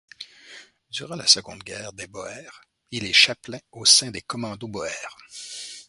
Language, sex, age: French, male, 50-59